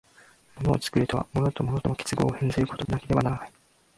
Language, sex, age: Japanese, male, 19-29